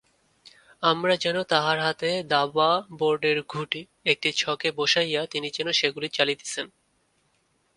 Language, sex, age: Bengali, male, 19-29